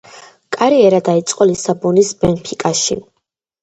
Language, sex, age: Georgian, female, under 19